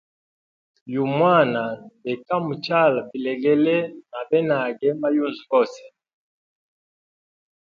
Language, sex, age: Hemba, male, 40-49